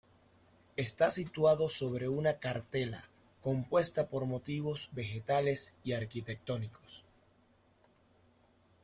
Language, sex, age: Spanish, male, 19-29